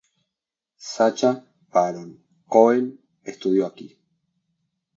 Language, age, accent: Spanish, 19-29, Rioplatense: Argentina, Uruguay, este de Bolivia, Paraguay